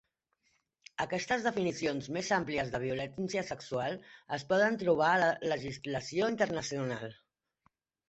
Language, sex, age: Catalan, female, 30-39